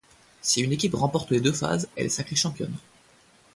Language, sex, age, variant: French, male, 19-29, Français de métropole